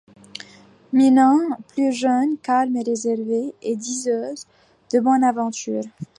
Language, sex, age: French, female, 19-29